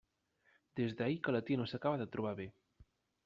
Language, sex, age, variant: Catalan, male, 30-39, Central